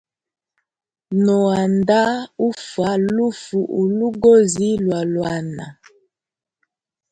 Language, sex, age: Hemba, female, 30-39